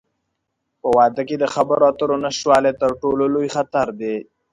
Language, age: Pashto, 19-29